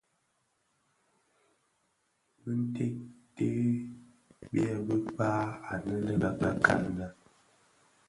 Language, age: Bafia, 19-29